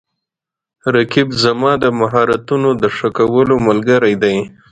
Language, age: Pashto, 30-39